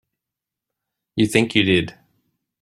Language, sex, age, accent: English, male, 30-39, Australian English